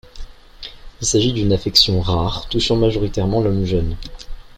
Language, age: French, under 19